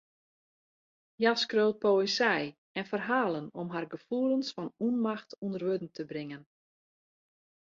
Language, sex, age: Western Frisian, female, 40-49